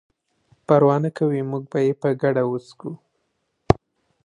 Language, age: Pashto, 19-29